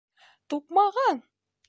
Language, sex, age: Bashkir, female, under 19